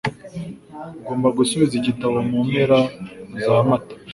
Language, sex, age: Kinyarwanda, male, 19-29